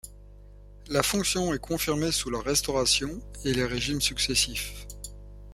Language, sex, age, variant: French, male, 60-69, Français de métropole